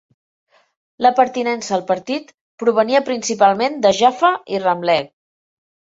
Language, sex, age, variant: Catalan, female, 40-49, Central